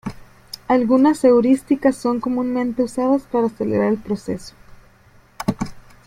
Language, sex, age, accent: Spanish, female, 19-29, México